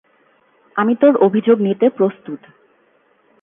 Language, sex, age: Bengali, female, 19-29